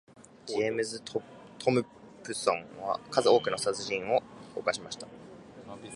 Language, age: Japanese, under 19